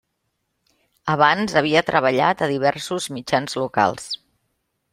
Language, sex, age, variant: Catalan, female, 50-59, Central